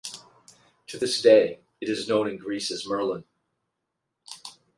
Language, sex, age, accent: English, male, 50-59, United States English